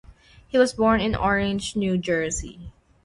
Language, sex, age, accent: English, female, 19-29, United States English; Filipino